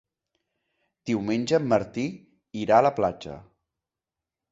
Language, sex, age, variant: Catalan, male, 30-39, Central